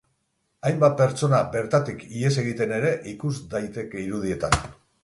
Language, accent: Basque, Mendebalekoa (Araba, Bizkaia, Gipuzkoako mendebaleko herri batzuk)